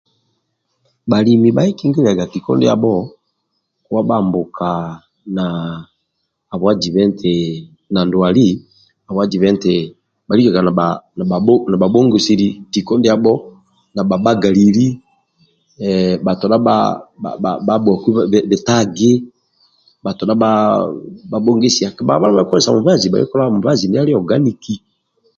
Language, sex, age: Amba (Uganda), male, 50-59